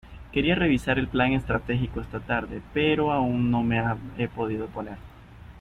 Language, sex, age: Spanish, male, 30-39